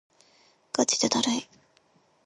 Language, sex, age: Japanese, female, 19-29